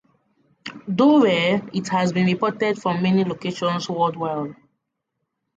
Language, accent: English, Nigerian English